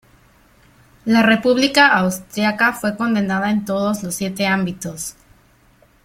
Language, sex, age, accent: Spanish, female, 19-29, México